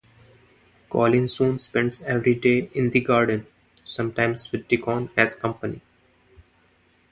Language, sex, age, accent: English, male, 19-29, India and South Asia (India, Pakistan, Sri Lanka)